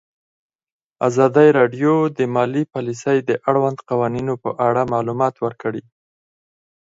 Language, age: Pashto, 30-39